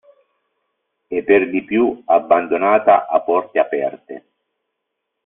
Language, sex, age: Italian, male, 50-59